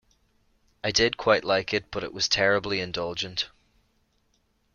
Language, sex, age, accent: English, male, 30-39, Irish English